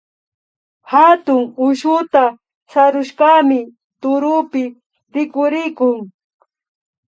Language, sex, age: Imbabura Highland Quichua, female, 30-39